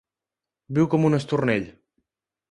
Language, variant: Catalan, Central